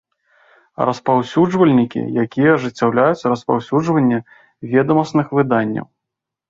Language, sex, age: Belarusian, male, 30-39